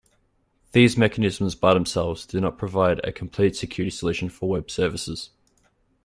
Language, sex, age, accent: English, male, 19-29, Australian English